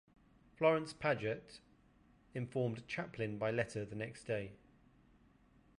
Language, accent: English, England English